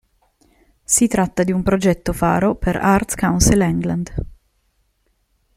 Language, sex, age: Italian, female, 30-39